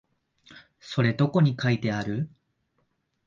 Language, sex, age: Japanese, male, 19-29